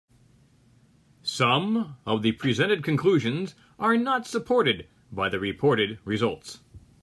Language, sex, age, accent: English, male, 60-69, United States English